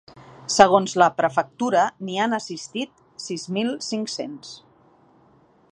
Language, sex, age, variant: Catalan, female, 40-49, Central